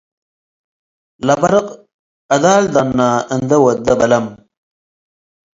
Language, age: Tigre, 30-39